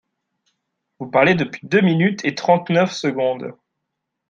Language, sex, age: French, male, 19-29